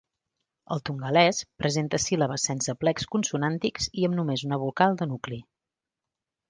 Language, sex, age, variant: Catalan, female, 40-49, Central